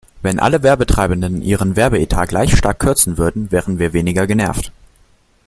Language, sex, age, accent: German, male, 19-29, Deutschland Deutsch